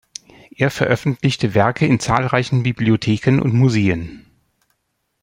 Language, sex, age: German, male, 40-49